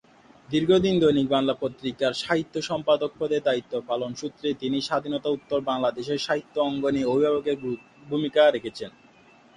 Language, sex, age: Bengali, male, 19-29